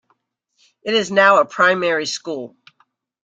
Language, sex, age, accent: English, female, 60-69, United States English